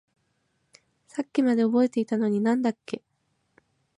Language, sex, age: Japanese, female, 19-29